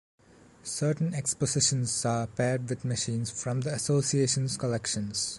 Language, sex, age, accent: English, male, under 19, India and South Asia (India, Pakistan, Sri Lanka)